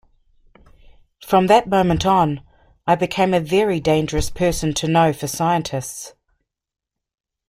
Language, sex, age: English, female, 40-49